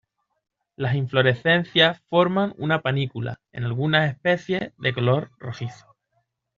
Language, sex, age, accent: Spanish, female, 19-29, España: Sur peninsular (Andalucia, Extremadura, Murcia)